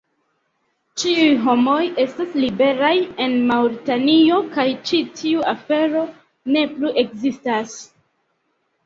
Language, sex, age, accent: Esperanto, female, 19-29, Internacia